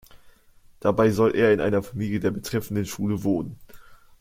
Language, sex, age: German, male, under 19